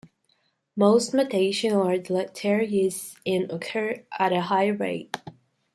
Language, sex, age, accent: English, female, under 19, United States English